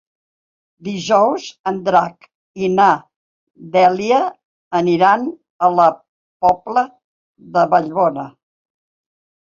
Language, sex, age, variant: Catalan, female, 70-79, Central